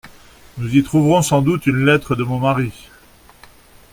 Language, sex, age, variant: French, male, 40-49, Français de métropole